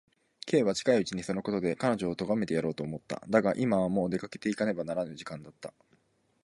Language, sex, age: Japanese, male, 19-29